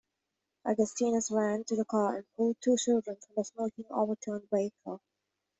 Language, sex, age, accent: English, female, 19-29, United States English